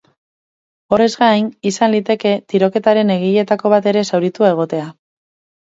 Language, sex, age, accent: Basque, female, 19-29, Mendebalekoa (Araba, Bizkaia, Gipuzkoako mendebaleko herri batzuk)